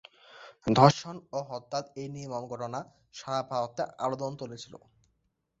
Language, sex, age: Bengali, male, 19-29